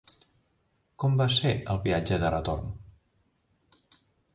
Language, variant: Catalan, Central